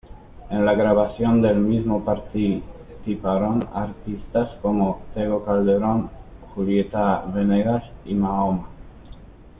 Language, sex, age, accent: Spanish, male, 30-39, España: Norte peninsular (Asturias, Castilla y León, Cantabria, País Vasco, Navarra, Aragón, La Rioja, Guadalajara, Cuenca)